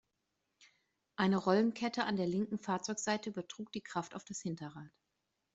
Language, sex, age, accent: German, female, 30-39, Deutschland Deutsch